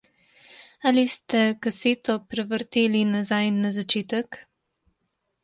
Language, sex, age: Slovenian, female, 19-29